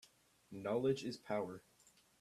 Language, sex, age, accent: English, male, under 19, United States English